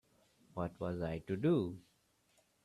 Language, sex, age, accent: English, male, 19-29, India and South Asia (India, Pakistan, Sri Lanka)